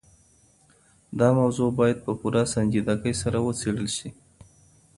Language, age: Pashto, 30-39